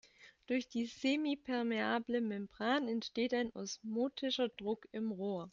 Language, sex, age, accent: German, female, 19-29, Deutschland Deutsch